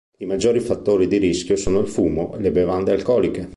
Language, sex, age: Italian, male, 50-59